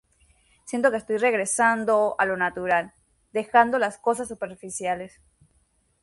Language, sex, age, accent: Spanish, female, 19-29, América central; Caribe: Cuba, Venezuela, Puerto Rico, República Dominicana, Panamá, Colombia caribeña, México caribeño, Costa del golfo de México